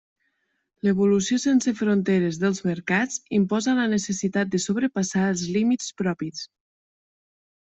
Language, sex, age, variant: Catalan, female, 30-39, Central